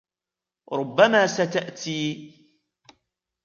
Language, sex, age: Arabic, male, 19-29